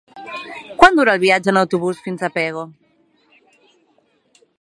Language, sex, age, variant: Catalan, female, 40-49, Central